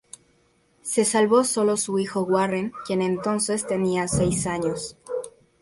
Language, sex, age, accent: Spanish, female, 19-29, México